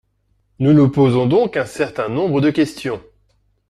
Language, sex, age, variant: French, male, 40-49, Français de métropole